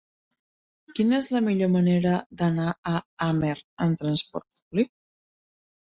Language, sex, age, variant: Catalan, female, 30-39, Central